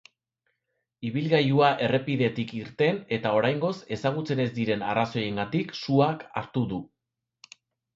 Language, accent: Basque, Erdialdekoa edo Nafarra (Gipuzkoa, Nafarroa)